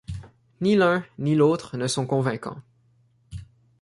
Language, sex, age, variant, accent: French, male, 19-29, Français d'Amérique du Nord, Français du Canada